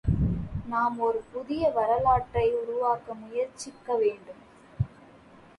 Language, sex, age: Tamil, female, 19-29